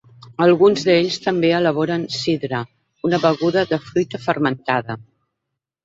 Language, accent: Catalan, balear; central